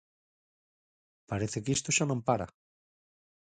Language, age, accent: Galician, 19-29, Normativo (estándar)